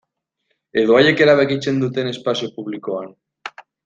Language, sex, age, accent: Basque, male, 19-29, Mendebalekoa (Araba, Bizkaia, Gipuzkoako mendebaleko herri batzuk)